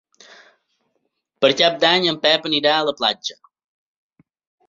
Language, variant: Catalan, Balear